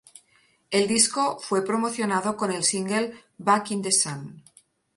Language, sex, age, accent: Spanish, female, 50-59, España: Norte peninsular (Asturias, Castilla y León, Cantabria, País Vasco, Navarra, Aragón, La Rioja, Guadalajara, Cuenca)